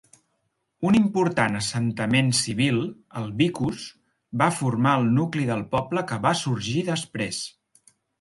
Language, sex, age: Catalan, male, 40-49